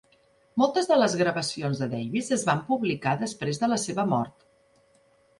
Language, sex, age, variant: Catalan, female, 50-59, Central